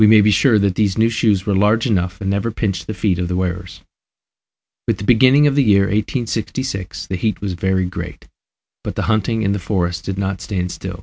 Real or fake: real